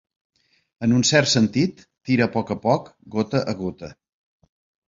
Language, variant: Catalan, Central